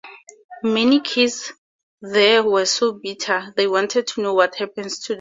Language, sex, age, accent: English, female, 19-29, Southern African (South Africa, Zimbabwe, Namibia)